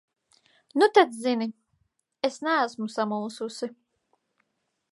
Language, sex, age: Latvian, female, 19-29